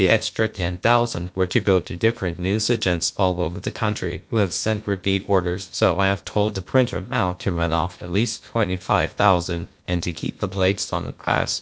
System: TTS, GlowTTS